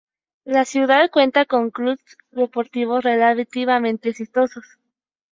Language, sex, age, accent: Spanish, female, 19-29, México